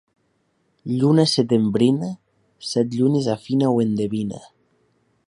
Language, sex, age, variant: Catalan, male, 19-29, Nord-Occidental